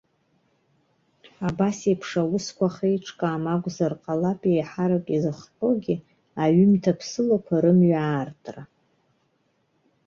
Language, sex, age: Abkhazian, female, 40-49